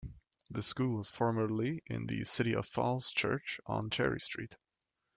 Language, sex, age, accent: English, male, 19-29, United States English